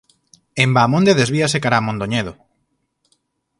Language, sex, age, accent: Galician, male, 30-39, Central (gheada)